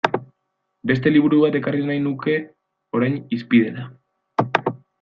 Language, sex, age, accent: Basque, male, 19-29, Erdialdekoa edo Nafarra (Gipuzkoa, Nafarroa)